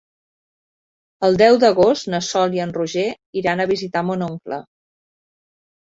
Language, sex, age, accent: Catalan, female, 50-59, Català central